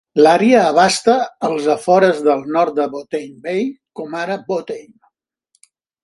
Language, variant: Catalan, Central